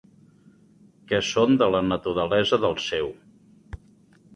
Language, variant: Catalan, Nord-Occidental